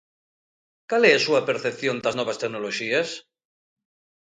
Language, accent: Galician, Oriental (común en zona oriental)